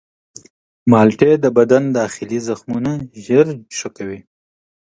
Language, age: Pashto, 19-29